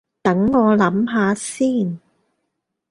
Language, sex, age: Cantonese, female, 40-49